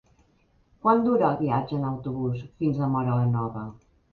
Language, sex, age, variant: Catalan, female, 50-59, Central